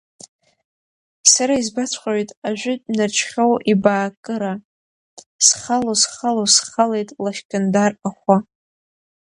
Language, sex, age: Abkhazian, female, under 19